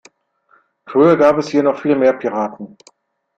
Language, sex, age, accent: German, male, 50-59, Deutschland Deutsch